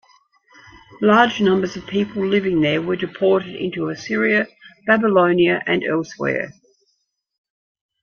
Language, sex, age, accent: English, female, 60-69, Australian English